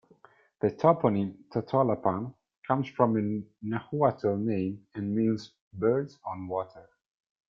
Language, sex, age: English, male, 19-29